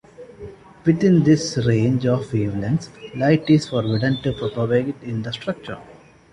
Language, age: English, 19-29